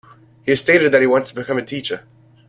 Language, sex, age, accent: English, male, 30-39, United States English